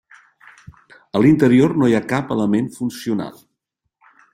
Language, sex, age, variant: Catalan, male, 50-59, Central